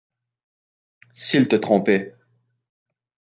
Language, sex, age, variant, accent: French, male, 19-29, Français d'Amérique du Nord, Français du Canada